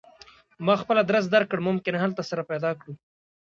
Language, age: Pashto, 19-29